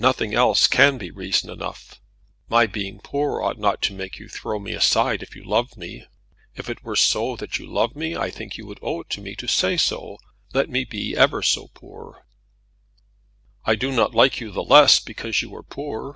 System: none